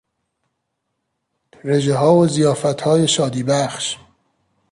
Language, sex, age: Persian, male, 30-39